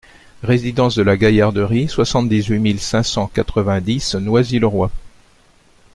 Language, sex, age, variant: French, male, 60-69, Français de métropole